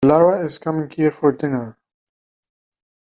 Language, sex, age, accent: English, male, 19-29, United States English